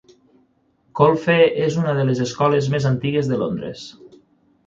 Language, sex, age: Catalan, male, 30-39